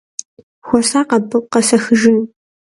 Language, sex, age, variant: Kabardian, female, under 19, Адыгэбзэ (Къэбэрдей, Кирил, псоми зэдай)